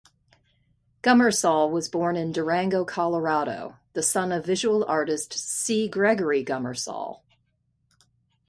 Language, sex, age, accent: English, female, 60-69, United States English